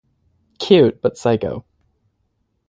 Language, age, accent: English, 19-29, Canadian English